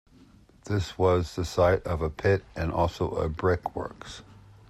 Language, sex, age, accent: English, male, 60-69, United States English